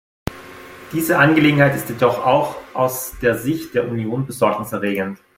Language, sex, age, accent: German, male, 30-39, Österreichisches Deutsch